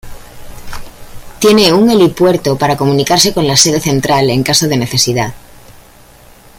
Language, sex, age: Spanish, female, 40-49